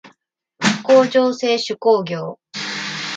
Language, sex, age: Japanese, female, 40-49